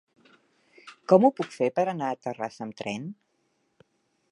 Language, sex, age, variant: Catalan, female, 40-49, Central